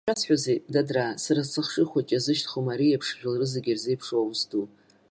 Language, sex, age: Abkhazian, female, 50-59